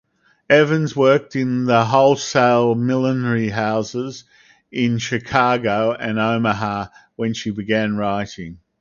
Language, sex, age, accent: English, male, 50-59, Australian English